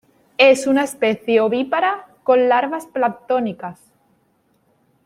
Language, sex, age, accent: Spanish, female, 19-29, España: Sur peninsular (Andalucia, Extremadura, Murcia)